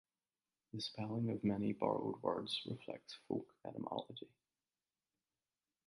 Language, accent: English, Irish English